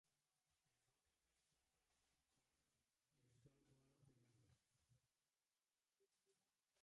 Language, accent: Spanish, Caribe: Cuba, Venezuela, Puerto Rico, República Dominicana, Panamá, Colombia caribeña, México caribeño, Costa del golfo de México